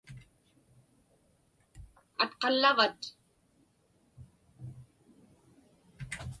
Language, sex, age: Inupiaq, female, 80-89